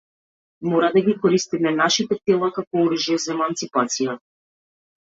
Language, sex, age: Macedonian, female, 30-39